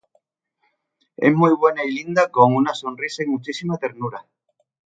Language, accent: Spanish, España: Sur peninsular (Andalucia, Extremadura, Murcia)